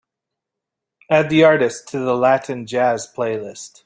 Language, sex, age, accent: English, male, 30-39, United States English